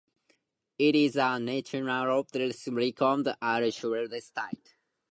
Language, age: English, 19-29